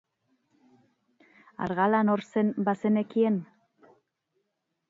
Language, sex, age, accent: Basque, female, 40-49, Mendebalekoa (Araba, Bizkaia, Gipuzkoako mendebaleko herri batzuk)